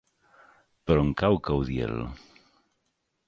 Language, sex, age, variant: Catalan, male, 50-59, Central